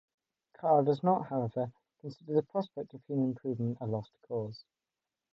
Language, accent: English, England English